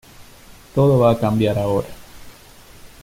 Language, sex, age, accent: Spanish, male, 40-49, Rioplatense: Argentina, Uruguay, este de Bolivia, Paraguay